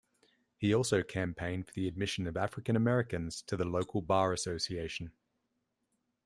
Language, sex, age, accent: English, male, 30-39, Australian English